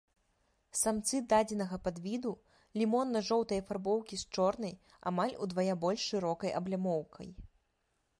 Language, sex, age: Belarusian, female, 19-29